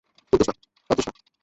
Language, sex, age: Bengali, male, 19-29